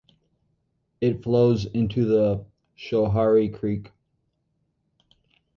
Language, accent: English, United States English